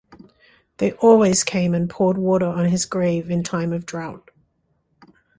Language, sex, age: English, female, 60-69